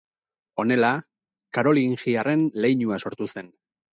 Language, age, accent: Basque, 40-49, Erdialdekoa edo Nafarra (Gipuzkoa, Nafarroa)